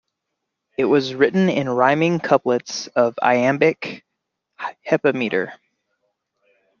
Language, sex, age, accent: English, male, 30-39, United States English